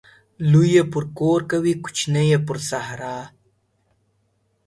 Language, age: Pashto, 19-29